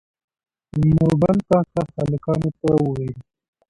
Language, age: Pashto, 19-29